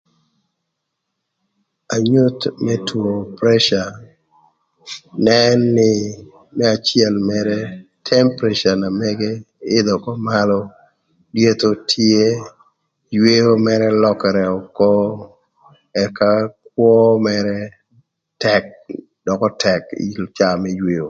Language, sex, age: Thur, male, 60-69